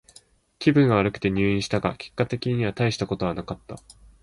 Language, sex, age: Japanese, male, 19-29